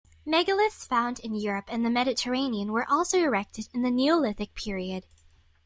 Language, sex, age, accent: English, female, under 19, United States English